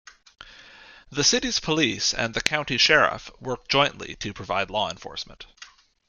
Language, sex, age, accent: English, male, 30-39, Canadian English